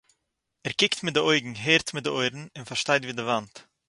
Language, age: Yiddish, under 19